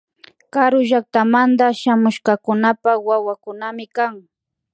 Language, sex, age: Imbabura Highland Quichua, female, 30-39